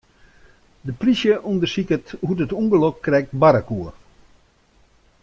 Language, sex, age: Western Frisian, male, 60-69